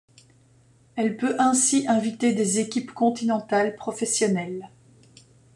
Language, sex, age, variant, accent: French, female, 40-49, Français d'Europe, Français de Belgique